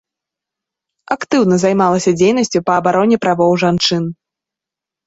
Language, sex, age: Belarusian, female, 19-29